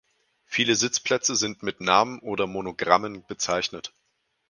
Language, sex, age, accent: German, male, 19-29, Deutschland Deutsch